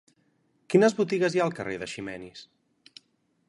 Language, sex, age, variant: Catalan, male, 19-29, Central